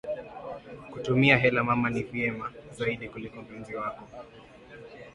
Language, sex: Swahili, male